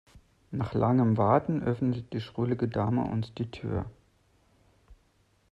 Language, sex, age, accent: German, male, 30-39, Deutschland Deutsch